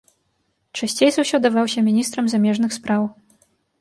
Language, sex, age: Belarusian, female, 30-39